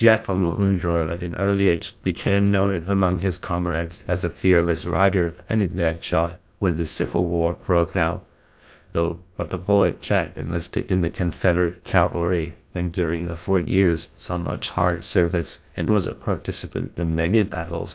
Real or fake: fake